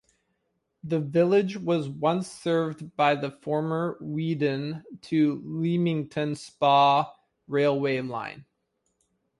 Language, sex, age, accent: English, male, 19-29, Canadian English